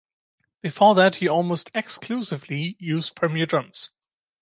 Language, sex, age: English, male, 19-29